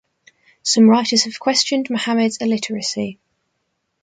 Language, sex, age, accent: English, female, 19-29, England English